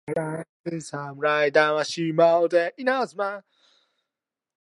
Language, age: English, 19-29